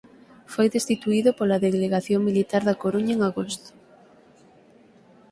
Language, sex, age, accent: Galician, female, 19-29, Atlántico (seseo e gheada); Normativo (estándar)